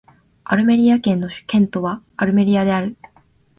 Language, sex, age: Japanese, female, 19-29